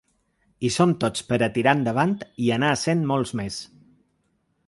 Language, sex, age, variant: Catalan, male, 40-49, Balear